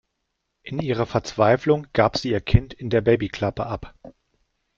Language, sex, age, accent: German, male, 40-49, Deutschland Deutsch